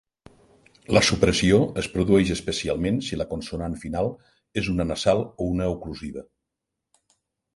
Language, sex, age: Catalan, male, 60-69